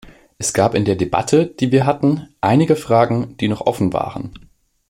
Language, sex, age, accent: German, male, 19-29, Deutschland Deutsch